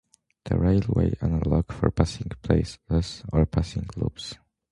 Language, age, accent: English, under 19, United States English